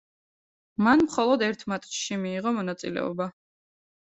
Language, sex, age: Georgian, female, 19-29